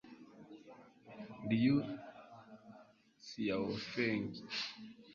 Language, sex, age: Kinyarwanda, male, 30-39